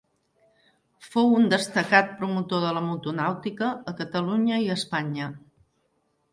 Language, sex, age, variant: Catalan, female, 50-59, Central